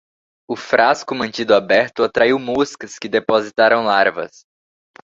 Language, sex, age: Portuguese, male, 19-29